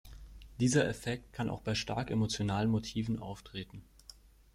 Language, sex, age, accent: German, male, under 19, Deutschland Deutsch